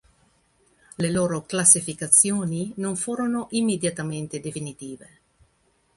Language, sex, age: Italian, female, 50-59